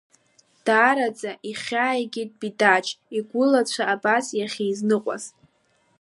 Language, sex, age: Abkhazian, female, under 19